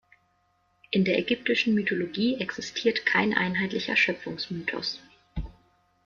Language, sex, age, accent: German, female, 19-29, Deutschland Deutsch